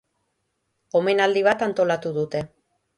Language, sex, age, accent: Basque, female, 40-49, Mendebalekoa (Araba, Bizkaia, Gipuzkoako mendebaleko herri batzuk)